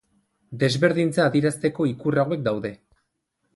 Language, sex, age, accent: Basque, male, 30-39, Erdialdekoa edo Nafarra (Gipuzkoa, Nafarroa)